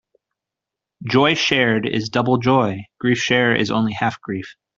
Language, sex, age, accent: English, male, 30-39, United States English